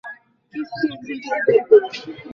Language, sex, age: Bengali, male, 19-29